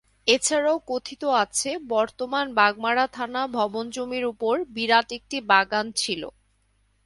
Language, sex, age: Bengali, male, 30-39